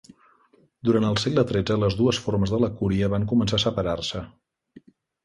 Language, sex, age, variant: Catalan, male, 40-49, Central